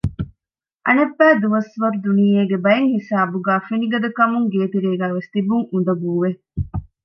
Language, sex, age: Divehi, female, 30-39